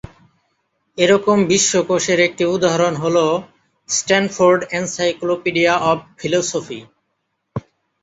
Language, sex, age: Bengali, male, 30-39